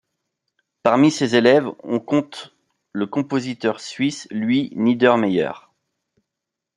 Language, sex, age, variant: French, male, 30-39, Français de métropole